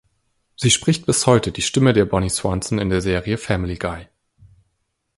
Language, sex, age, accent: German, male, 19-29, Deutschland Deutsch